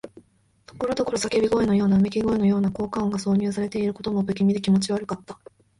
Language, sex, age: Japanese, female, 19-29